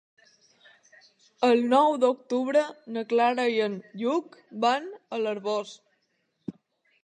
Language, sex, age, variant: Catalan, female, under 19, Balear